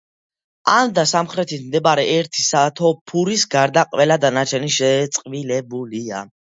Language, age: Georgian, 19-29